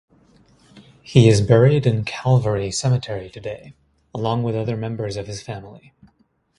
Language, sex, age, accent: English, male, 30-39, United States English